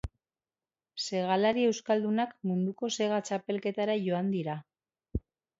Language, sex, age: Basque, female, 30-39